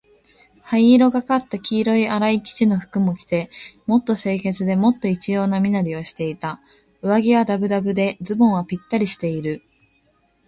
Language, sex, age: Japanese, female, 19-29